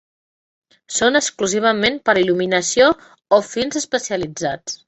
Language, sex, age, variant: Catalan, female, 40-49, Central